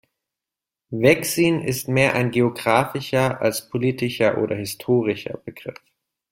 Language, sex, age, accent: German, male, 19-29, Deutschland Deutsch